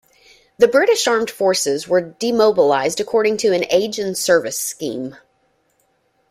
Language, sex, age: English, female, 30-39